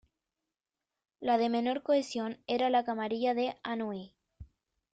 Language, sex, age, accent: Spanish, female, under 19, Chileno: Chile, Cuyo